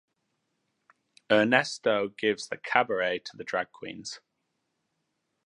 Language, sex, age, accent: English, male, 19-29, England English